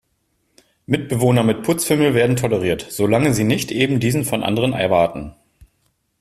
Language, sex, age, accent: German, male, 40-49, Deutschland Deutsch